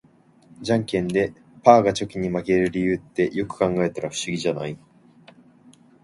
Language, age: Japanese, under 19